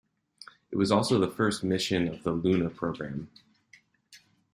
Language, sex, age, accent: English, male, 30-39, United States English